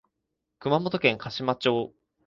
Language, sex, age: Japanese, male, 19-29